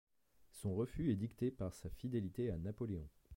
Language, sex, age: French, male, 30-39